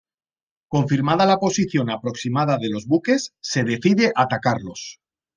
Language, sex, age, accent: Spanish, male, 40-49, España: Centro-Sur peninsular (Madrid, Toledo, Castilla-La Mancha)